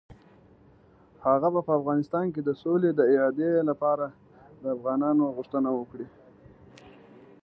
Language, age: Pashto, 19-29